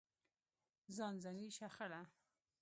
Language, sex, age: Pashto, female, 19-29